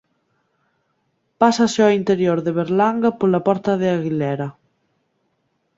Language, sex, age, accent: Galician, female, 19-29, Central (gheada)